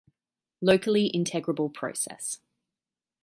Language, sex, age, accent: English, female, 19-29, Australian English